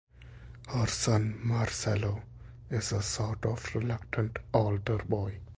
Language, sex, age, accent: English, male, 19-29, India and South Asia (India, Pakistan, Sri Lanka)